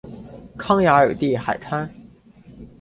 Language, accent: Chinese, 出生地：辽宁省